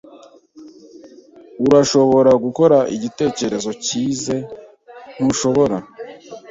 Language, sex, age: Kinyarwanda, male, 19-29